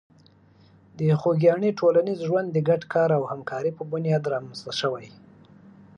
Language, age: Pashto, 30-39